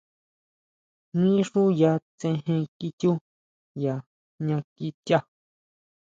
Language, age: Huautla Mazatec, 30-39